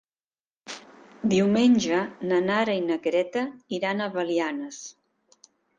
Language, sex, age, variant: Catalan, female, 50-59, Central